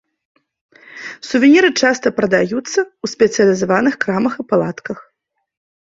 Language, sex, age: Belarusian, female, 30-39